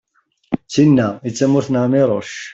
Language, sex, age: Kabyle, male, 30-39